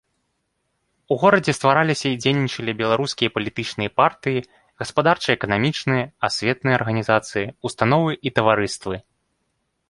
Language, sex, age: Belarusian, male, 19-29